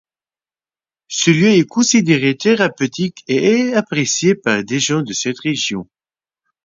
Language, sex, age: French, male, 19-29